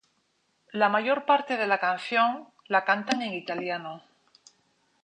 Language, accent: Spanish, España: Norte peninsular (Asturias, Castilla y León, Cantabria, País Vasco, Navarra, Aragón, La Rioja, Guadalajara, Cuenca)